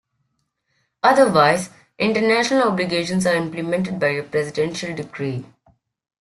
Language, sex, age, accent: English, male, under 19, England English